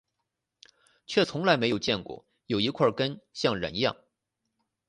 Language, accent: Chinese, 出生地：山东省